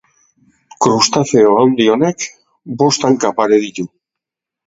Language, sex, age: Basque, male, 60-69